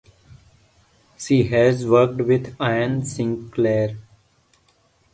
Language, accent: English, India and South Asia (India, Pakistan, Sri Lanka)